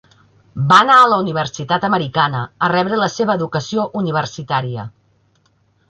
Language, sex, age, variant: Catalan, female, 30-39, Central